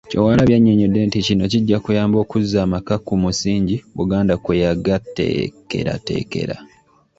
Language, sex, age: Ganda, male, 19-29